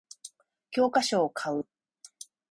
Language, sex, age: Japanese, female, 50-59